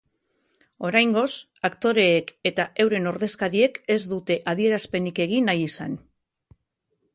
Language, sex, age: Basque, female, 40-49